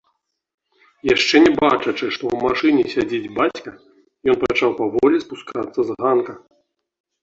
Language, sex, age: Belarusian, male, 30-39